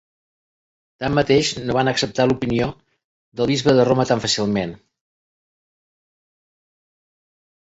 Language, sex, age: Catalan, male, 60-69